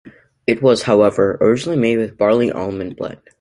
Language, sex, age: English, male, under 19